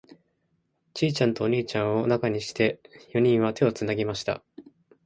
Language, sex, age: Japanese, male, 19-29